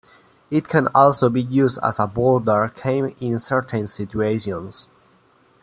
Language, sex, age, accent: English, male, 19-29, United States English